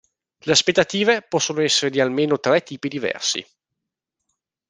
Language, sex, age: Italian, male, 19-29